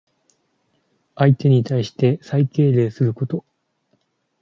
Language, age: Japanese, 19-29